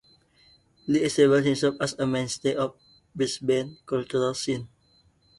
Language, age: English, 19-29